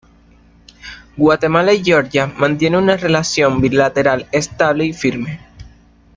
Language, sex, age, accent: Spanish, male, 19-29, Caribe: Cuba, Venezuela, Puerto Rico, República Dominicana, Panamá, Colombia caribeña, México caribeño, Costa del golfo de México